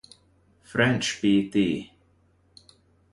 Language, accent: English, United States English